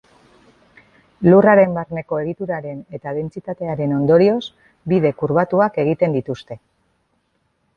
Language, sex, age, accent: Basque, female, 40-49, Erdialdekoa edo Nafarra (Gipuzkoa, Nafarroa)